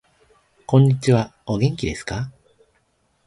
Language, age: Japanese, 30-39